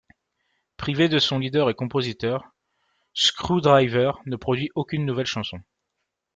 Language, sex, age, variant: French, male, 19-29, Français de métropole